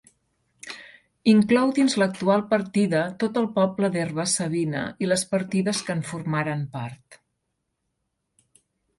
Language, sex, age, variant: Catalan, female, 50-59, Central